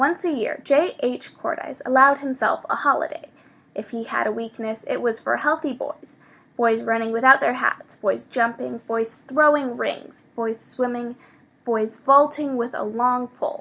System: none